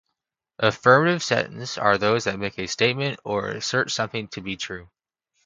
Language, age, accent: English, 19-29, United States English